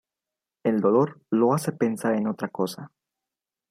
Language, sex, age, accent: Spanish, male, 19-29, México